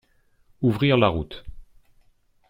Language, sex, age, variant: French, male, 40-49, Français de métropole